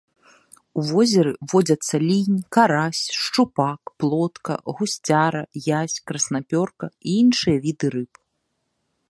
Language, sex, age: Belarusian, female, 30-39